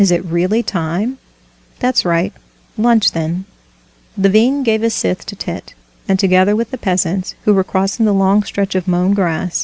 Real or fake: real